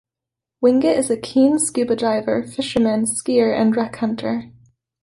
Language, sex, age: English, female, 19-29